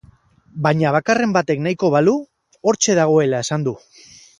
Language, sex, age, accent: Basque, male, 30-39, Mendebalekoa (Araba, Bizkaia, Gipuzkoako mendebaleko herri batzuk)